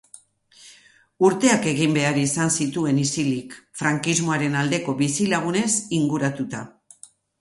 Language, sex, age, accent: Basque, female, 60-69, Mendebalekoa (Araba, Bizkaia, Gipuzkoako mendebaleko herri batzuk)